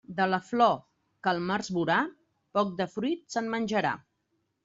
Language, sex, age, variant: Catalan, female, 40-49, Central